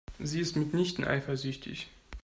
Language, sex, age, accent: German, male, 19-29, Deutschland Deutsch